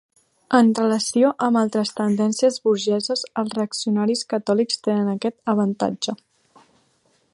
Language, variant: Catalan, Central